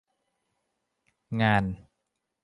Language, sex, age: Thai, male, 19-29